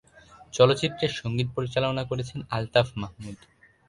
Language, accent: Bengali, Bangladeshi